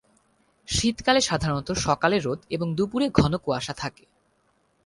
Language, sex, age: Bengali, male, 19-29